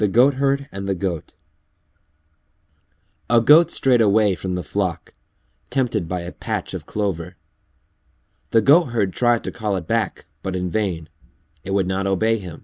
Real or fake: real